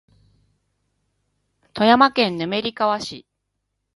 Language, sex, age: Japanese, female, 30-39